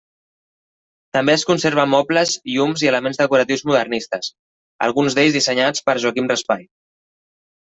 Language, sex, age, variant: Catalan, male, 19-29, Central